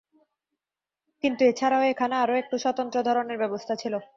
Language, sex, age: Bengali, female, 19-29